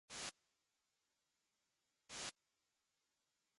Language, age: English, 19-29